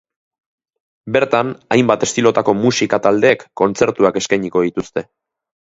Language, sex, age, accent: Basque, male, 30-39, Mendebalekoa (Araba, Bizkaia, Gipuzkoako mendebaleko herri batzuk)